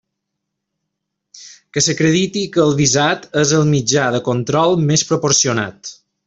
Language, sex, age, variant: Catalan, male, 30-39, Balear